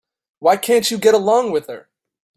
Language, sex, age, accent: English, male, 19-29, United States English